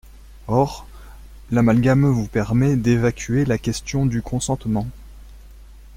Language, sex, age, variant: French, male, 30-39, Français de métropole